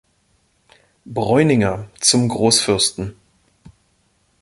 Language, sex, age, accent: German, male, 30-39, Deutschland Deutsch